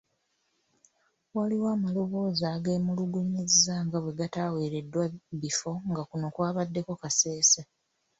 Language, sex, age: Ganda, female, 19-29